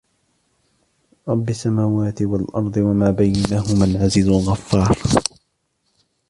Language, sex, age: Arabic, male, 19-29